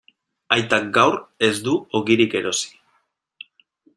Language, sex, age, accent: Basque, male, 30-39, Mendebalekoa (Araba, Bizkaia, Gipuzkoako mendebaleko herri batzuk)